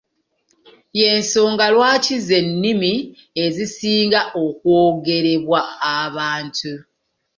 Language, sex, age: Ganda, female, 30-39